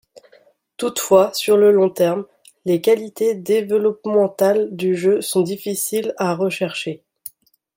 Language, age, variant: French, 19-29, Français de métropole